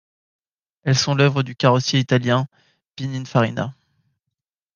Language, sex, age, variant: French, male, 19-29, Français de métropole